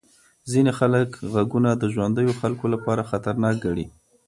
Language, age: Pashto, 30-39